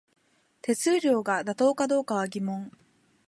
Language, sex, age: Japanese, female, 19-29